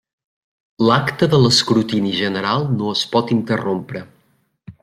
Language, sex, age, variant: Catalan, male, 40-49, Central